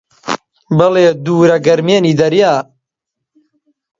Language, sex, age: Central Kurdish, male, 19-29